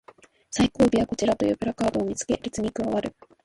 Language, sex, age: Japanese, female, 19-29